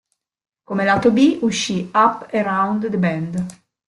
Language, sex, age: Italian, female, 40-49